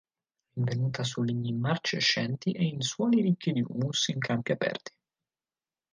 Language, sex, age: Italian, male, 19-29